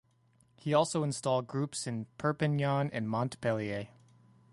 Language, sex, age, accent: English, male, 30-39, United States English